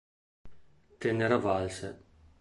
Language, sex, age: Italian, male, 50-59